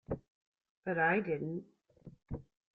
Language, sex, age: English, female, 50-59